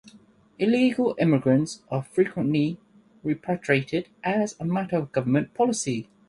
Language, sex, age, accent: English, male, 30-39, England English